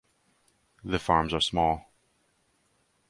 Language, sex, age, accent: English, male, 19-29, United States English